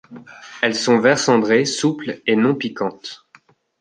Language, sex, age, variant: French, male, 19-29, Français de métropole